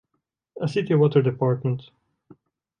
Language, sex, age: English, male, 19-29